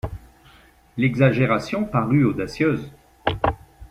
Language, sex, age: French, male, 60-69